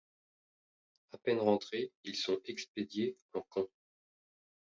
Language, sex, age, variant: French, male, 19-29, Français de métropole